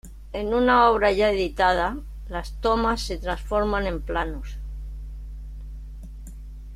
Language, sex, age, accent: Spanish, male, 60-69, España: Norte peninsular (Asturias, Castilla y León, Cantabria, País Vasco, Navarra, Aragón, La Rioja, Guadalajara, Cuenca)